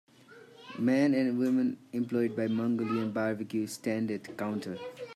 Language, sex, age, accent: English, male, 19-29, India and South Asia (India, Pakistan, Sri Lanka)